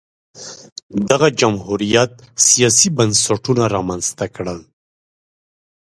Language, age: Pashto, 30-39